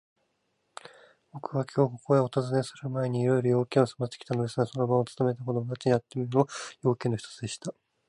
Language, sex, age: Japanese, male, 19-29